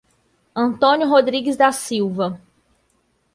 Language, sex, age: Portuguese, female, 30-39